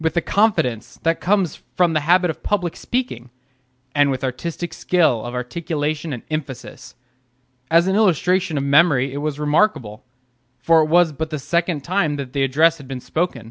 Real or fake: real